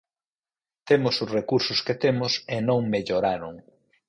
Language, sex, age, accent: Galician, male, 50-59, Normativo (estándar)